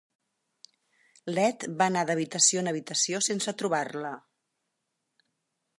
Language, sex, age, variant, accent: Catalan, female, 50-59, Central, central